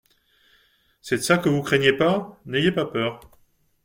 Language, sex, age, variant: French, male, 40-49, Français de métropole